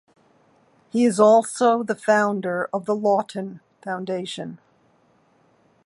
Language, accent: English, United States English